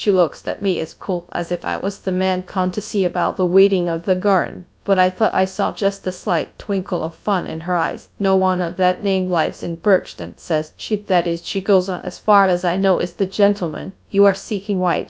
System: TTS, GradTTS